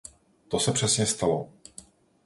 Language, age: Czech, 40-49